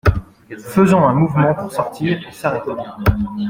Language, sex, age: French, male, 19-29